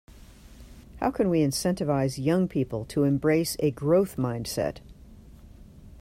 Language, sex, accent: English, female, United States English